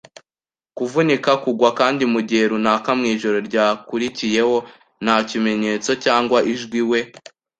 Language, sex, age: Kinyarwanda, male, 19-29